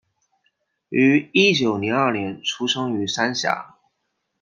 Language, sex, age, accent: Chinese, male, 19-29, 出生地：湖北省